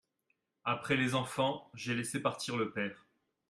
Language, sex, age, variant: French, male, 30-39, Français de métropole